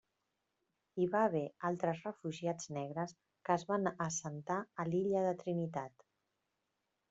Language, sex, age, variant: Catalan, female, 40-49, Central